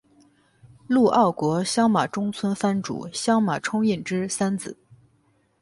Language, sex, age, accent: Chinese, male, 19-29, 出生地：北京市